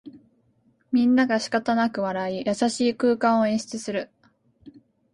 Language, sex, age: Japanese, female, 19-29